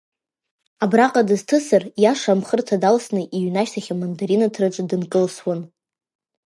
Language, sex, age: Abkhazian, female, 19-29